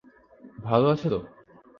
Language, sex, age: Bengali, male, 19-29